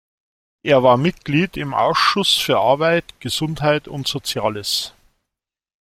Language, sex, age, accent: German, male, 50-59, Deutschland Deutsch